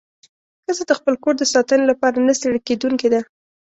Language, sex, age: Pashto, female, 19-29